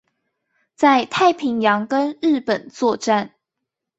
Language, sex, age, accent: Chinese, female, 19-29, 出生地：桃園市